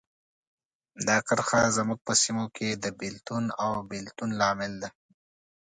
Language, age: Pashto, 19-29